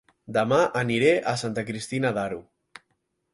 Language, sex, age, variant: Catalan, male, 19-29, Central